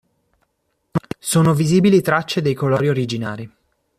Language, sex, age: Italian, male, 19-29